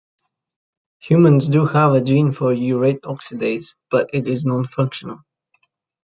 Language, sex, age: English, male, 19-29